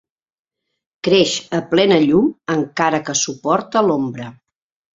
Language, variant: Catalan, Central